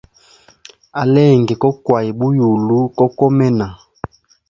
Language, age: Hemba, 19-29